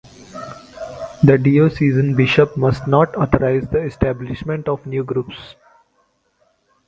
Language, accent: English, India and South Asia (India, Pakistan, Sri Lanka)